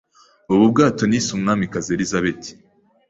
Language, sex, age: Kinyarwanda, female, 19-29